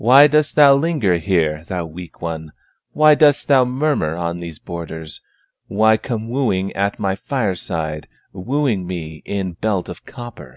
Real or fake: real